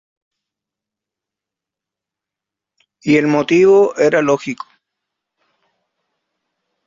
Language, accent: Spanish, Chileno: Chile, Cuyo